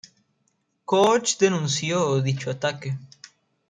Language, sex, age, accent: Spanish, male, under 19, México